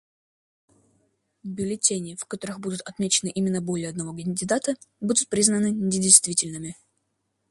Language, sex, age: Russian, male, under 19